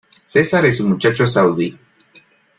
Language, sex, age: Spanish, male, 19-29